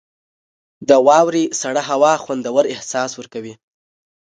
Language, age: Pashto, 19-29